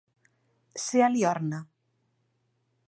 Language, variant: Catalan, Central